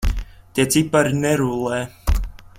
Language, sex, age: Latvian, male, 19-29